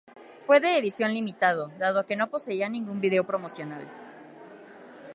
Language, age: Spanish, 19-29